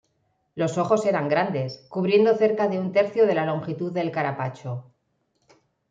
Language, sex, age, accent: Spanish, female, 40-49, España: Norte peninsular (Asturias, Castilla y León, Cantabria, País Vasco, Navarra, Aragón, La Rioja, Guadalajara, Cuenca)